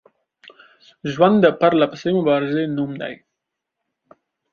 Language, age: Pashto, under 19